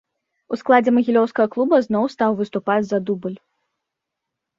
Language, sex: Belarusian, female